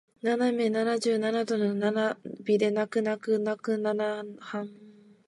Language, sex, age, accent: Japanese, female, 19-29, 関西弁